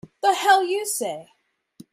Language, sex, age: English, female, 30-39